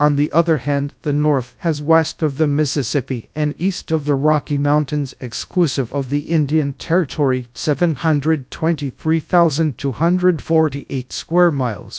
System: TTS, GradTTS